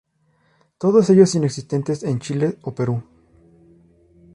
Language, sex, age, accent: Spanish, male, 19-29, México